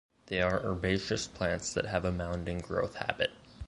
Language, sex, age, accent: English, male, 19-29, United States English